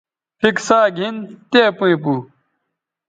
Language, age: Bateri, 19-29